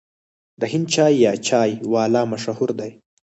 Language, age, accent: Pashto, 19-29, پکتیا ولایت، احمدزی